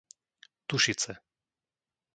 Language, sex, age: Slovak, male, 30-39